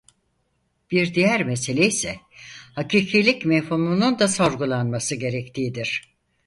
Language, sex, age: Turkish, female, 80-89